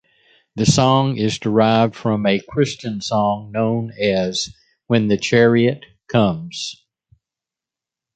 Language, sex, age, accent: English, male, 70-79, United States English